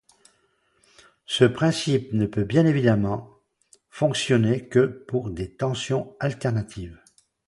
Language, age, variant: French, 70-79, Français de métropole